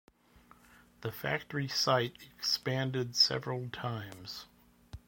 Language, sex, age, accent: English, male, 60-69, United States English